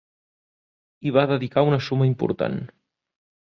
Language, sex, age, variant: Catalan, male, 19-29, Central